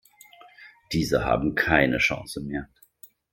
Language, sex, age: German, male, 40-49